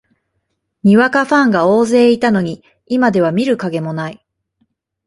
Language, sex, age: Japanese, female, 30-39